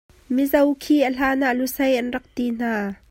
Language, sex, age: Hakha Chin, female, 19-29